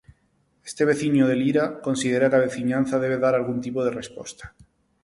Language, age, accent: Galician, 30-39, Neofalante